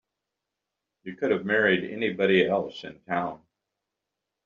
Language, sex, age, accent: English, male, 70-79, United States English